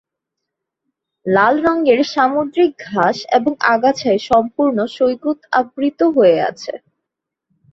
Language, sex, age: Bengali, female, under 19